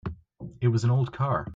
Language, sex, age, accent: English, male, under 19, United States English